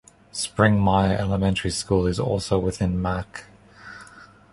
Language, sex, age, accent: English, male, 19-29, Australian English